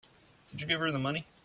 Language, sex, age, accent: English, male, 19-29, Canadian English